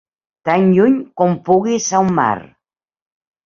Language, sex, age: Catalan, female, 60-69